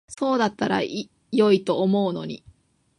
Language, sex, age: Japanese, male, 19-29